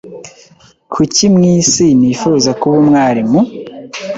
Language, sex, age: Kinyarwanda, male, 19-29